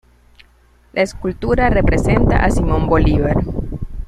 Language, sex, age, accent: Spanish, female, 19-29, Caribe: Cuba, Venezuela, Puerto Rico, República Dominicana, Panamá, Colombia caribeña, México caribeño, Costa del golfo de México